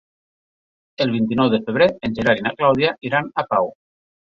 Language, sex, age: Catalan, male, 40-49